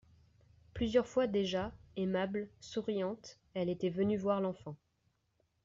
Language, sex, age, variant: French, female, 19-29, Français de métropole